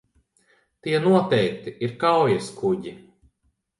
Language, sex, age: Latvian, male, 30-39